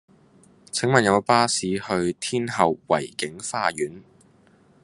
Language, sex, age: Cantonese, male, under 19